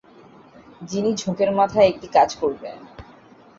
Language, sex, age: Bengali, female, 19-29